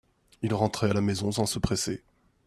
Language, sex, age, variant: French, male, 30-39, Français de métropole